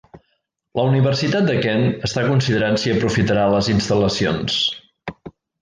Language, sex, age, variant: Catalan, male, 40-49, Central